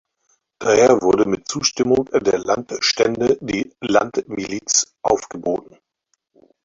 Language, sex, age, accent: German, male, 50-59, Deutschland Deutsch